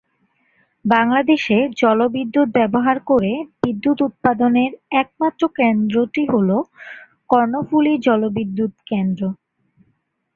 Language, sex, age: Bengali, female, 19-29